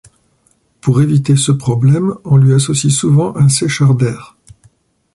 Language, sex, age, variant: French, male, 40-49, Français de métropole